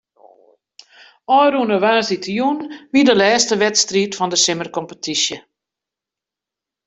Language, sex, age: Western Frisian, female, 60-69